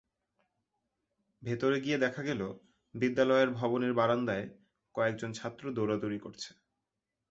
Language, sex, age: Bengali, male, 19-29